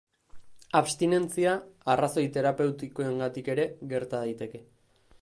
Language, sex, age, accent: Basque, male, 19-29, Mendebalekoa (Araba, Bizkaia, Gipuzkoako mendebaleko herri batzuk)